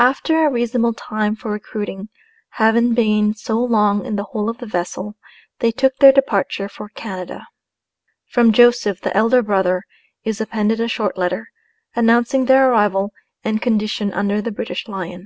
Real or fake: real